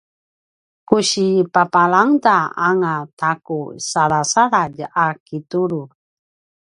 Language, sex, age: Paiwan, female, 50-59